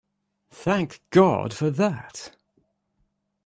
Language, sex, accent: English, male, England English